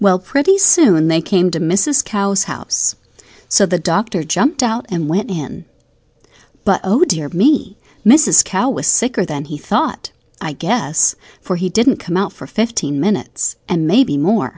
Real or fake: real